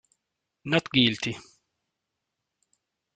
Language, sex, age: Italian, male, 30-39